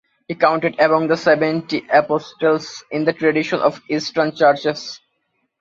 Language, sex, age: English, male, 19-29